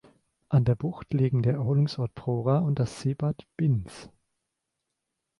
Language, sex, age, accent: German, male, 19-29, Deutschland Deutsch